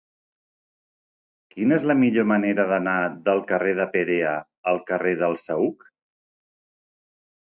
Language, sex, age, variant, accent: Catalan, male, 40-49, Central, central